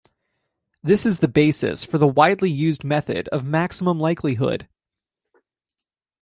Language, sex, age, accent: English, male, 19-29, United States English